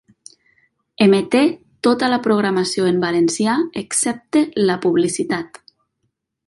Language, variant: Catalan, Nord-Occidental